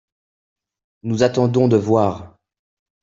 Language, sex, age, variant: French, male, 40-49, Français de métropole